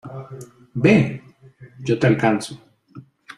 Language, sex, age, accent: Spanish, male, 40-49, México